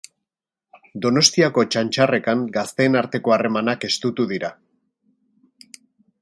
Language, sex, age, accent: Basque, male, 50-59, Erdialdekoa edo Nafarra (Gipuzkoa, Nafarroa)